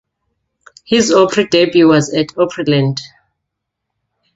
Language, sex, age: English, female, 40-49